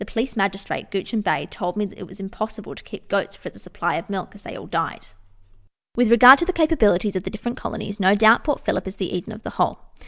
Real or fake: real